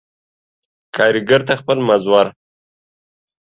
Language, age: Pashto, under 19